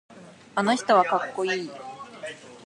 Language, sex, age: Japanese, female, 19-29